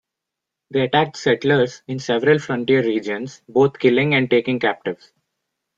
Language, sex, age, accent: English, male, 19-29, India and South Asia (India, Pakistan, Sri Lanka)